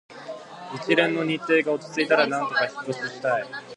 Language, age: Japanese, 19-29